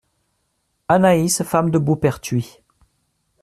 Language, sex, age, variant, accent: French, male, 40-49, Français d'Amérique du Nord, Français du Canada